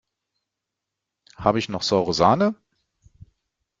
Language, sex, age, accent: German, male, 50-59, Deutschland Deutsch